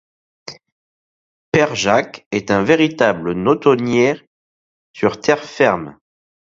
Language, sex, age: French, male, 40-49